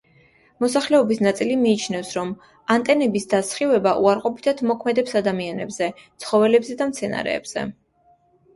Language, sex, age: Georgian, female, 19-29